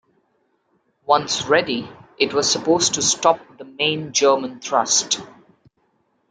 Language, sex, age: English, female, 30-39